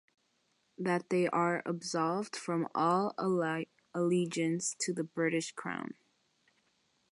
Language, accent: English, United States English